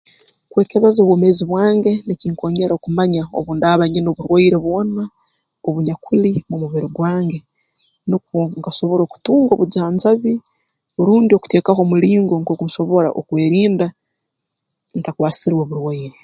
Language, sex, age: Tooro, female, 19-29